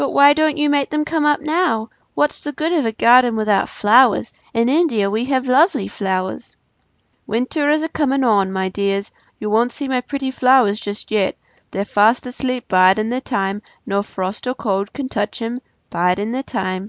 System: none